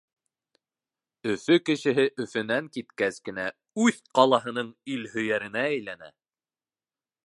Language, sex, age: Bashkir, male, 19-29